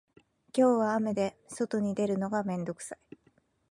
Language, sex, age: Japanese, female, 19-29